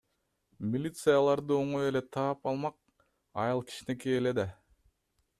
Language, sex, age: Kyrgyz, male, 19-29